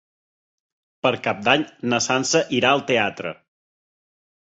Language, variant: Catalan, Central